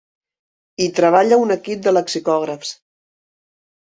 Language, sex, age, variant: Catalan, female, 50-59, Central